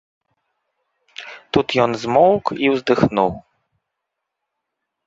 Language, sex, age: Belarusian, male, 30-39